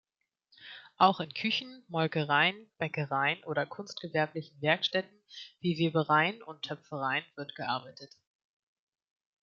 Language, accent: German, Deutschland Deutsch